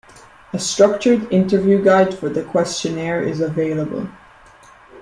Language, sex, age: English, female, under 19